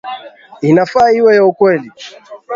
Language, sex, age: Swahili, male, 19-29